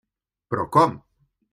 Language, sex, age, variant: Catalan, male, 30-39, Central